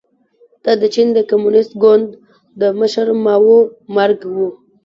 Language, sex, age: Pashto, female, 19-29